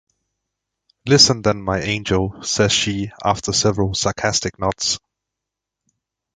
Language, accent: English, England English